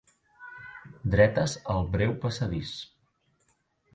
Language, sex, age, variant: Catalan, male, 30-39, Central